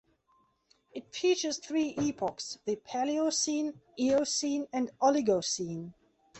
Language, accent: English, England English